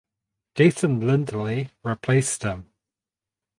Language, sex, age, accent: English, male, 30-39, New Zealand English